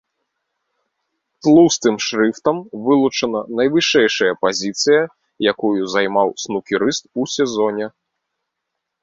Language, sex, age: Belarusian, male, 30-39